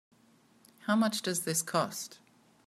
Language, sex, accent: English, female, Australian English